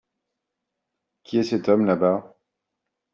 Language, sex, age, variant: French, male, 40-49, Français de métropole